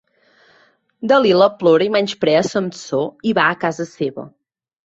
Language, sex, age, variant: Catalan, female, 30-39, Central